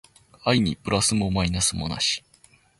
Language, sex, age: Japanese, male, 19-29